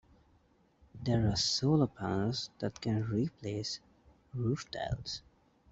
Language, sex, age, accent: English, male, 19-29, England English